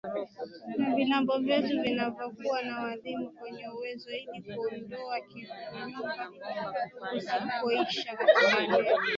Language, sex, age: Swahili, female, 19-29